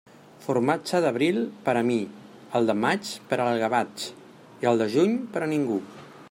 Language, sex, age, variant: Catalan, male, 40-49, Central